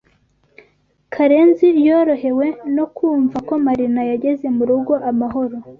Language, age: Kinyarwanda, 19-29